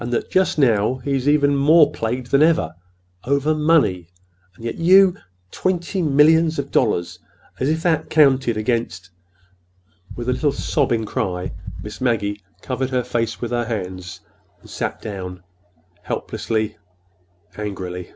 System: none